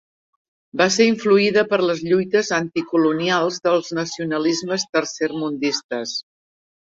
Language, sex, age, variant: Catalan, female, 60-69, Central